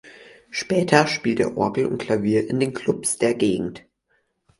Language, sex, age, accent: German, male, under 19, Deutschland Deutsch